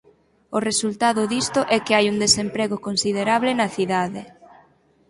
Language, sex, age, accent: Galician, female, 19-29, Normativo (estándar)